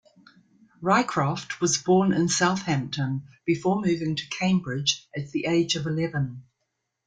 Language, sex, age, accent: English, female, 60-69, New Zealand English